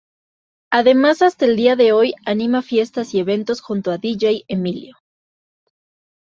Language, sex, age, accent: Spanish, female, 19-29, México